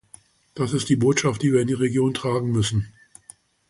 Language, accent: German, Deutschland Deutsch